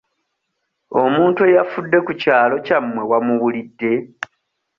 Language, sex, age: Ganda, male, 30-39